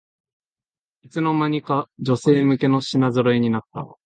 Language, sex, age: Japanese, male, under 19